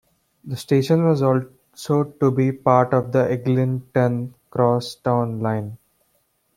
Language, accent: English, India and South Asia (India, Pakistan, Sri Lanka)